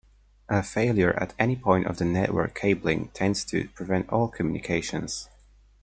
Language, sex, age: English, male, under 19